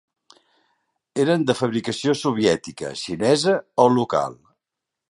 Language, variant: Catalan, Central